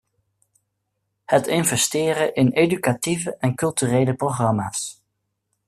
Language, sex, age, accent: Dutch, male, 19-29, Nederlands Nederlands